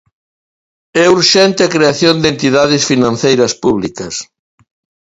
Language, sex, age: Galician, male, 50-59